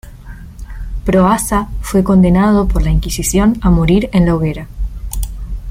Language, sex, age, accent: Spanish, female, 19-29, Rioplatense: Argentina, Uruguay, este de Bolivia, Paraguay